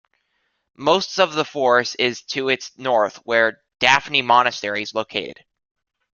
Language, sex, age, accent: English, male, 19-29, United States English